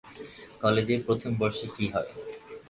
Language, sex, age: Bengali, male, under 19